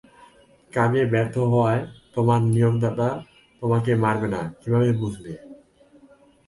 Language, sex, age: Bengali, male, 19-29